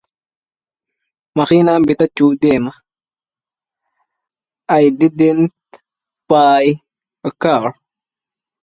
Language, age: Arabic, 19-29